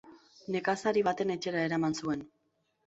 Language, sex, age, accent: Basque, female, 19-29, Mendebalekoa (Araba, Bizkaia, Gipuzkoako mendebaleko herri batzuk)